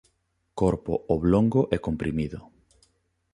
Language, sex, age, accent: Galician, male, 30-39, Normativo (estándar)